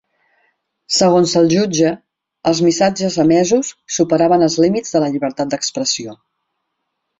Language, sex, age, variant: Catalan, female, 40-49, Central